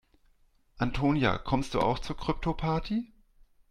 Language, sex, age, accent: German, male, 40-49, Deutschland Deutsch